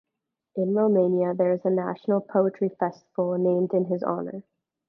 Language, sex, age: English, female, 19-29